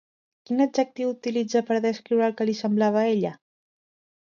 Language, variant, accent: Catalan, Central, central